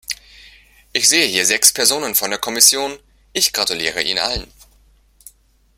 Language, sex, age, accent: German, male, 30-39, Deutschland Deutsch